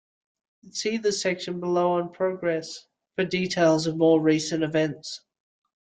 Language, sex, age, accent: English, male, 30-39, Australian English